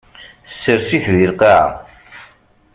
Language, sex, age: Kabyle, male, 40-49